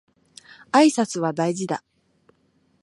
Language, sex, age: Japanese, female, 19-29